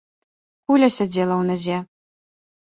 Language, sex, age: Belarusian, female, 30-39